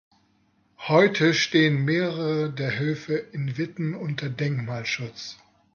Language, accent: German, Deutschland Deutsch